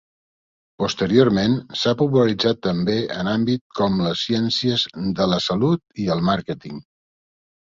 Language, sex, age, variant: Catalan, male, 60-69, Central